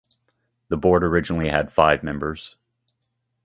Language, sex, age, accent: English, male, 30-39, United States English